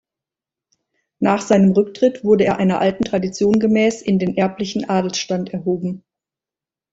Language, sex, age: German, female, 50-59